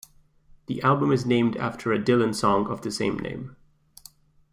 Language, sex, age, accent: English, male, 19-29, England English